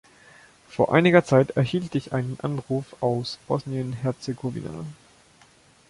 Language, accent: German, Deutschland Deutsch